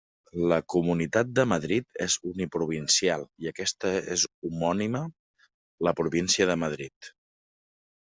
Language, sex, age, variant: Catalan, male, 30-39, Central